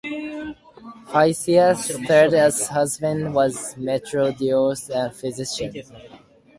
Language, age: English, under 19